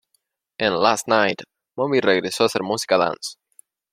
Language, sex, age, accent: Spanish, male, 19-29, Rioplatense: Argentina, Uruguay, este de Bolivia, Paraguay